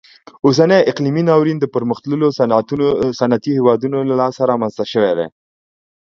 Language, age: Pashto, 30-39